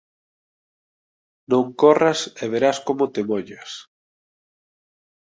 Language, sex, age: Galician, male, 30-39